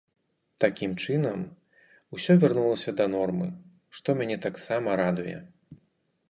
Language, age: Belarusian, 19-29